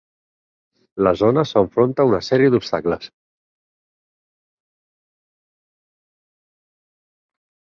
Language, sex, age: Catalan, male, 40-49